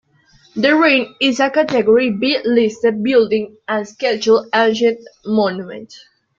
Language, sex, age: English, female, under 19